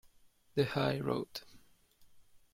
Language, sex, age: Italian, male, 19-29